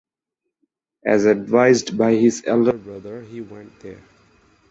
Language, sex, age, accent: English, male, 19-29, United States English